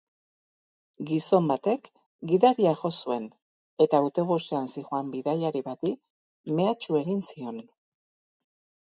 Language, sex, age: Basque, female, 40-49